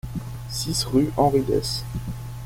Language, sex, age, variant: French, male, 19-29, Français de métropole